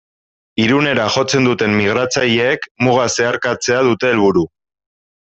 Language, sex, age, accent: Basque, male, 30-39, Erdialdekoa edo Nafarra (Gipuzkoa, Nafarroa)